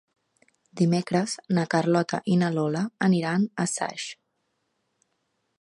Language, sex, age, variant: Catalan, female, 19-29, Central